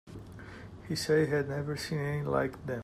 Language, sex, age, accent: English, male, 30-39, United States English